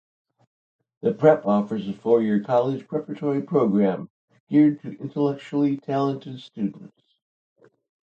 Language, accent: English, United States English